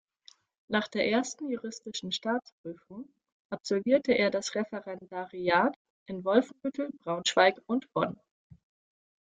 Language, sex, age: German, female, 19-29